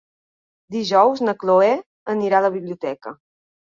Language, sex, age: Catalan, female, 30-39